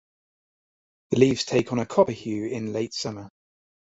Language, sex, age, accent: English, male, 40-49, England English